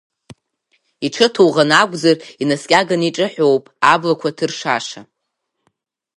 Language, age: Abkhazian, under 19